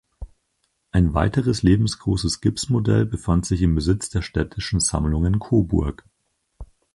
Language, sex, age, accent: German, male, 19-29, Deutschland Deutsch